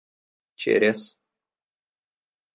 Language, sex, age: Russian, male, 19-29